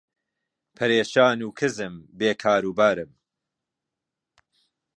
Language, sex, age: Central Kurdish, male, 50-59